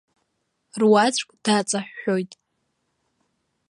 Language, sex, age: Abkhazian, female, 19-29